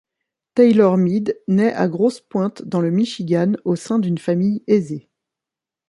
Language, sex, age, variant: French, female, 30-39, Français de métropole